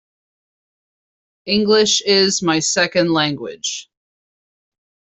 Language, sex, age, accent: English, female, 19-29, Canadian English